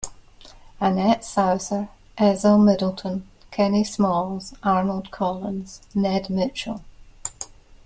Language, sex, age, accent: English, female, 50-59, Scottish English